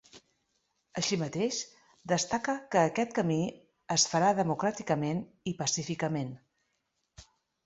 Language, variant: Catalan, Central